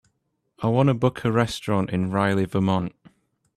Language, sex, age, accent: English, male, 19-29, England English